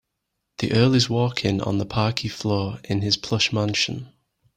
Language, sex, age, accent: English, male, 19-29, England English